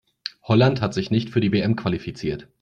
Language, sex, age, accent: German, male, 40-49, Deutschland Deutsch